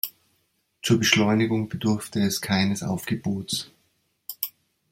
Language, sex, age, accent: German, male, 40-49, Österreichisches Deutsch